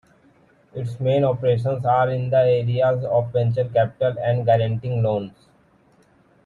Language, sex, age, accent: English, male, 19-29, India and South Asia (India, Pakistan, Sri Lanka)